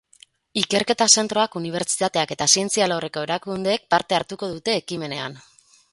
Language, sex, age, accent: Basque, female, 30-39, Mendebalekoa (Araba, Bizkaia, Gipuzkoako mendebaleko herri batzuk)